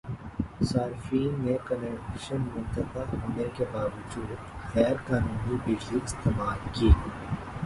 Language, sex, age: Urdu, male, 19-29